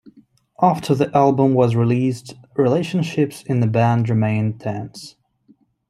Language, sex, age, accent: English, male, 19-29, England English